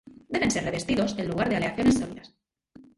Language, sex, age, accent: Spanish, female, 30-39, España: Centro-Sur peninsular (Madrid, Toledo, Castilla-La Mancha)